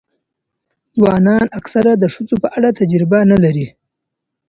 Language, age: Pashto, 19-29